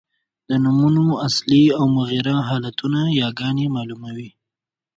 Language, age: Pashto, 19-29